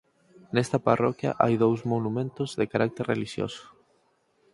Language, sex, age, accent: Galician, male, 19-29, Normativo (estándar)